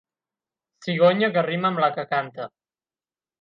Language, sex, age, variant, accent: Catalan, male, 19-29, Central, central